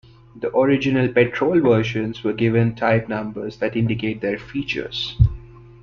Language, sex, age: English, male, 19-29